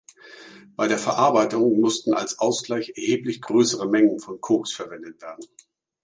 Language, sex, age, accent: German, male, 50-59, Deutschland Deutsch